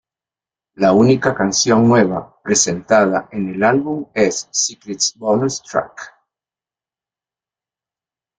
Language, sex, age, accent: Spanish, male, 40-49, América central